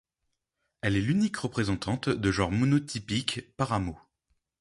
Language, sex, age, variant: French, male, 19-29, Français de métropole